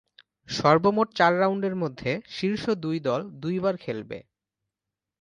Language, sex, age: Bengali, male, 19-29